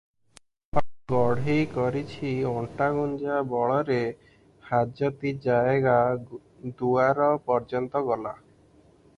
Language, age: Odia, 19-29